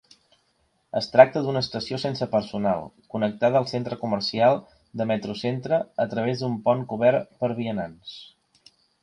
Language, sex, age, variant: Catalan, male, 40-49, Central